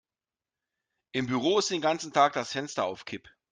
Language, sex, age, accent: German, male, 40-49, Deutschland Deutsch